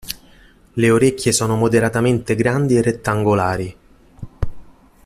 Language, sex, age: Italian, male, 40-49